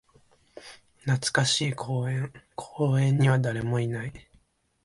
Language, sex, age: Japanese, male, 19-29